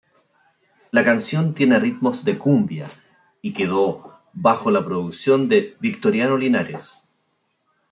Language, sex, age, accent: Spanish, male, 30-39, Chileno: Chile, Cuyo